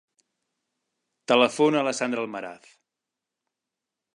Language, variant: Catalan, Central